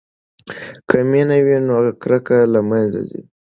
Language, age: Pashto, 19-29